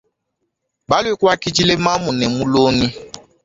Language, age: Luba-Lulua, 19-29